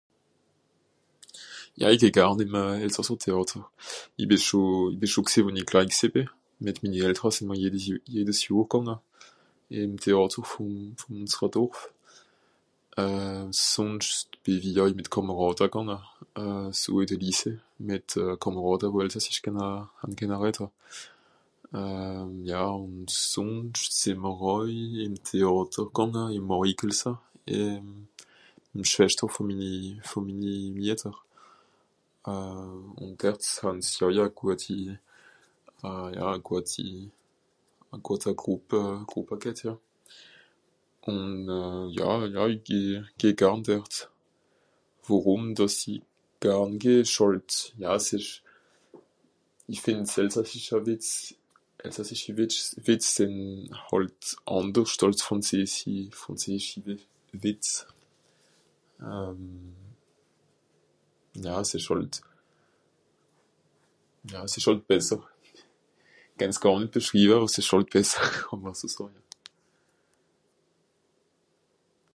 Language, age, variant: Swiss German, 19-29, Nordniederàlemmànisch (Rishoffe, Zàwere, Bùsswìller, Hawenau, Brüemt, Stroossbùri, Molse, Dàmbàch, Schlettstàtt, Pfàlzbùri usw.)